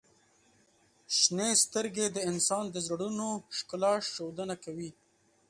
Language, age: Pashto, 19-29